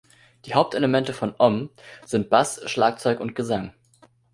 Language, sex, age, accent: German, male, 19-29, Deutschland Deutsch